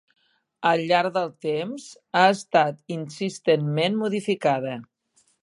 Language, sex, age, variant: Catalan, female, 50-59, Central